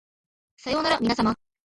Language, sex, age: Japanese, female, 19-29